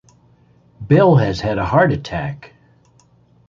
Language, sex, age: English, male, 70-79